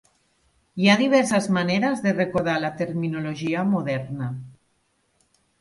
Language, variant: Catalan, Central